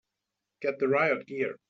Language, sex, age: English, male, 30-39